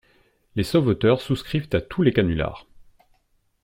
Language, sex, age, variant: French, male, 40-49, Français de métropole